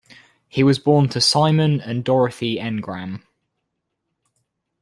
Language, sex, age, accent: English, male, 19-29, England English